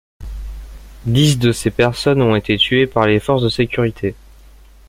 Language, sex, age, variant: French, male, under 19, Français de métropole